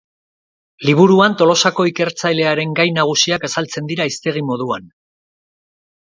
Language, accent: Basque, Erdialdekoa edo Nafarra (Gipuzkoa, Nafarroa)